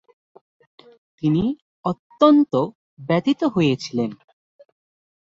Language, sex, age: Bengali, male, 19-29